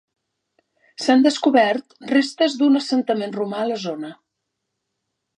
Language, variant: Catalan, Central